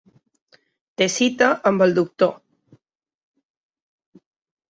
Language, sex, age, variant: Catalan, female, 40-49, Balear